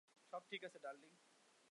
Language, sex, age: Bengali, male, 19-29